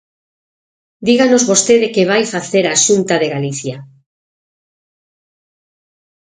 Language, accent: Galician, Central (gheada); Oriental (común en zona oriental)